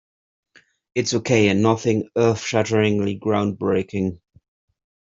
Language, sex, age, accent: English, male, 40-49, England English